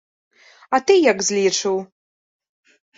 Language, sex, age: Belarusian, female, 19-29